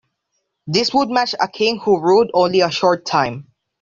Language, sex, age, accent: English, male, under 19, Filipino